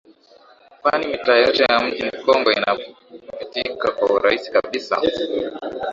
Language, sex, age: Swahili, male, 19-29